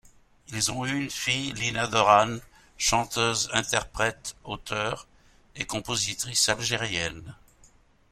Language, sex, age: French, male, 70-79